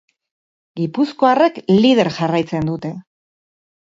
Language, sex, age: Basque, female, 40-49